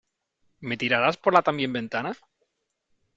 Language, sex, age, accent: Spanish, male, 40-49, España: Sur peninsular (Andalucia, Extremadura, Murcia)